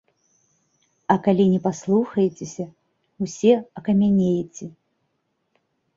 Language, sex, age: Belarusian, female, 40-49